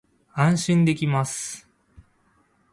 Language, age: Japanese, 30-39